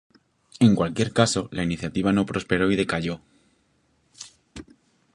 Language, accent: Spanish, España: Centro-Sur peninsular (Madrid, Toledo, Castilla-La Mancha)